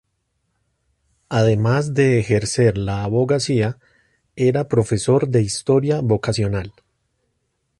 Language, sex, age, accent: Spanish, male, 30-39, Andino-Pacífico: Colombia, Perú, Ecuador, oeste de Bolivia y Venezuela andina